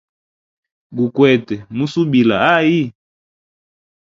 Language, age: Hemba, 19-29